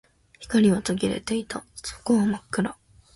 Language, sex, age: Japanese, female, under 19